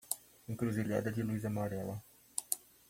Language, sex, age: Portuguese, male, 19-29